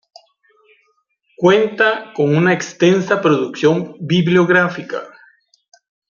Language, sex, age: Spanish, male, 50-59